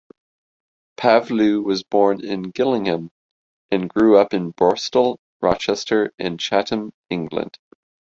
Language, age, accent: English, 30-39, Canadian English